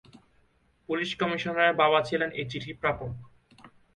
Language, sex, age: Bengali, male, 19-29